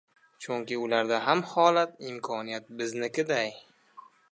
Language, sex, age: Uzbek, male, under 19